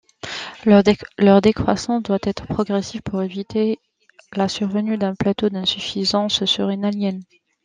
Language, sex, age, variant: French, female, 30-39, Français de métropole